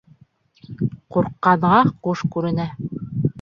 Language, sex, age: Bashkir, female, 30-39